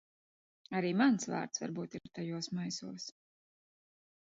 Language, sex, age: Latvian, female, 40-49